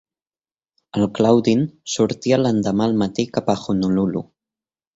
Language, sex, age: Catalan, male, 19-29